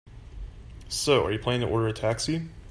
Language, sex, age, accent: English, male, under 19, United States English